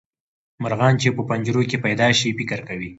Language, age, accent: Pashto, 19-29, پکتیا ولایت، احمدزی